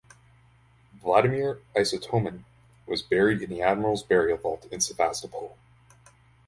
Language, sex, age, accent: English, male, 19-29, Canadian English